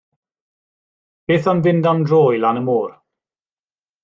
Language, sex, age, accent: Welsh, male, 40-49, Y Deyrnas Unedig Cymraeg